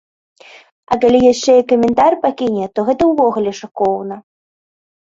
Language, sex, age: Belarusian, female, 19-29